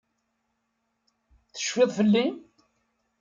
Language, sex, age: Kabyle, male, 60-69